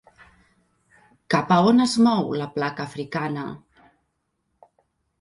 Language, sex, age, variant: Catalan, female, 50-59, Central